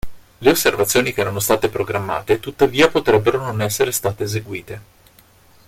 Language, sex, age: Italian, male, 40-49